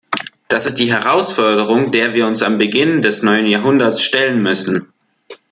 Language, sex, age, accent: German, male, under 19, Deutschland Deutsch